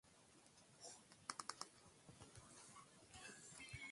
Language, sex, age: Swahili, male, 30-39